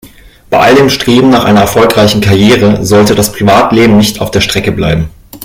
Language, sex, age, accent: German, male, 19-29, Deutschland Deutsch